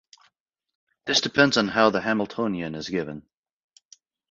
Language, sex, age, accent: English, male, 30-39, United States English